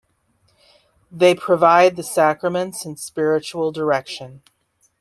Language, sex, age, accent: English, female, 40-49, United States English